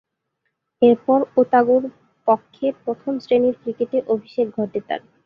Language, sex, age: Bengali, female, 19-29